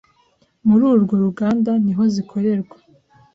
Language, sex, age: Kinyarwanda, female, 19-29